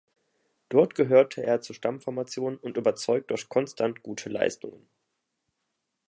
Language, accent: German, Deutschland Deutsch